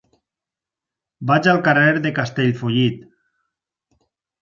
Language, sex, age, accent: Catalan, male, 30-39, valencià